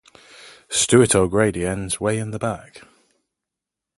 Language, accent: English, England English